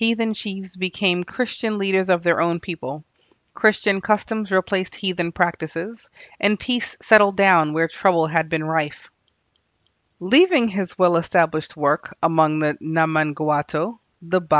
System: none